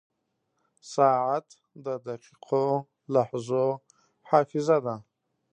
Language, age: Pashto, 30-39